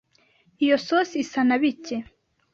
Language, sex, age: Kinyarwanda, male, 30-39